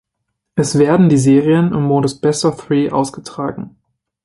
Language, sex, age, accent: German, male, 19-29, Deutschland Deutsch